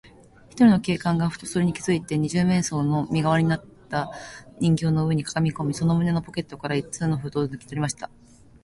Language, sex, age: Japanese, female, 30-39